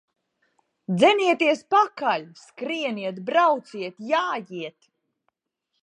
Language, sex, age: Latvian, female, 40-49